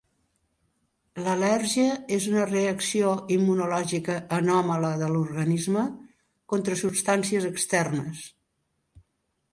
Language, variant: Catalan, Central